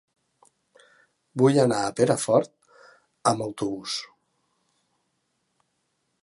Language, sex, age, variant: Catalan, male, 50-59, Nord-Occidental